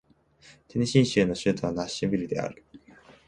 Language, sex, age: Japanese, male, 19-29